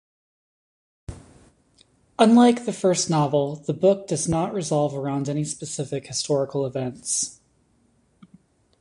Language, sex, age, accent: English, male, 30-39, United States English